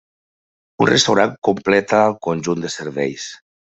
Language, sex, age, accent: Catalan, male, 50-59, valencià